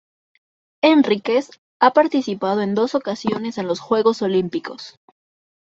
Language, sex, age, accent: Spanish, female, 19-29, México